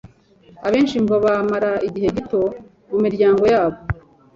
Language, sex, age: Kinyarwanda, male, 19-29